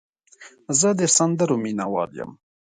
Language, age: Pashto, 30-39